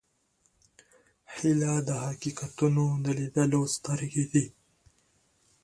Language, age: Pashto, 19-29